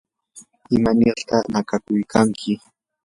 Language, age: Yanahuanca Pasco Quechua, 19-29